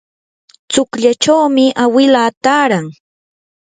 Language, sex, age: Yanahuanca Pasco Quechua, female, 19-29